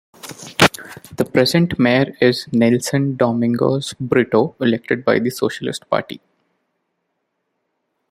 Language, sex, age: English, male, 19-29